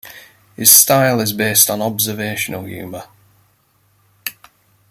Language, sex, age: English, male, 40-49